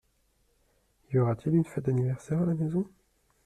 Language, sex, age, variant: French, male, 30-39, Français de métropole